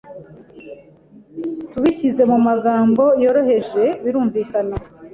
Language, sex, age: Kinyarwanda, male, 19-29